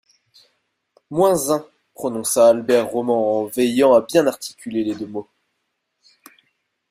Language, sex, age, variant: French, male, 19-29, Français de métropole